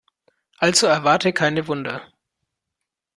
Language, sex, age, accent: German, male, 30-39, Deutschland Deutsch